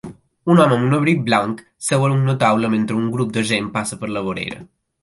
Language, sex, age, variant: Catalan, male, under 19, Balear